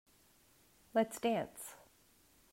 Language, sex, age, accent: English, female, 40-49, United States English